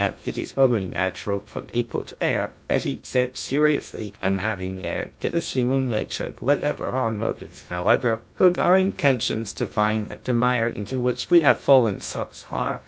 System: TTS, GlowTTS